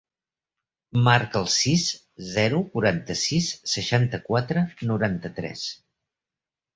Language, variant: Catalan, Central